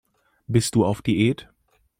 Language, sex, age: German, male, 19-29